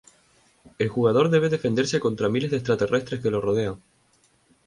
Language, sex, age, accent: Spanish, male, 19-29, España: Islas Canarias